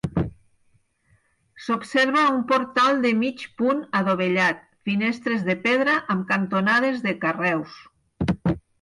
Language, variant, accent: Catalan, Nord-Occidental, nord-occidental